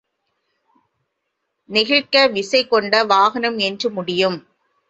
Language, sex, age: Tamil, female, 40-49